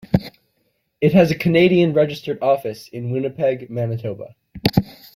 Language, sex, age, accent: English, male, 19-29, United States English